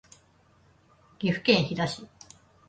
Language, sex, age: Japanese, female, 30-39